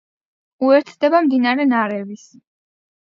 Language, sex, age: Georgian, female, under 19